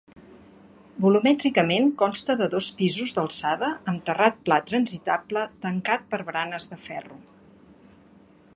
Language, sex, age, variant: Catalan, female, 50-59, Central